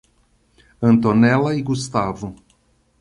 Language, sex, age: Portuguese, male, 60-69